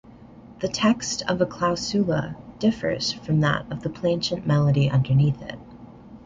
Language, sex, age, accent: English, male, under 19, United States English